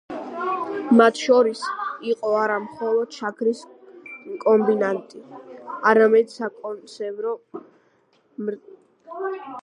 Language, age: Georgian, under 19